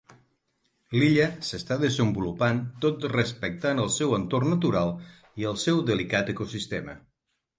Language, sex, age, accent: Catalan, male, 50-59, occidental